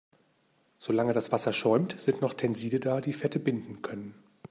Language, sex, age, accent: German, male, 50-59, Deutschland Deutsch